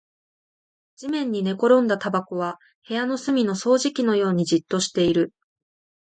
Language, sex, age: Japanese, female, under 19